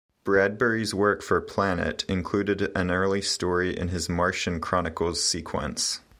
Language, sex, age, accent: English, male, 19-29, United States English